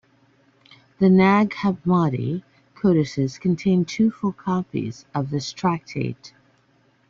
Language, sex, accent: English, female, United States English